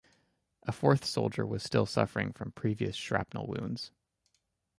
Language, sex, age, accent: English, male, 19-29, United States English